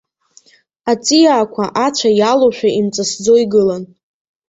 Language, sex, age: Abkhazian, female, under 19